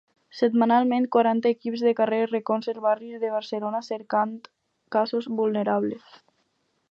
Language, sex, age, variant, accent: Catalan, female, under 19, Alacantí, valencià